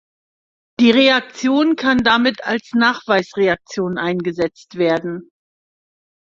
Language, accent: German, Deutschland Deutsch